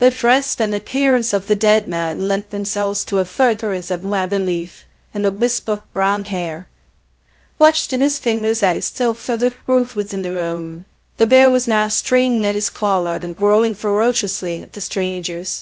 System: TTS, VITS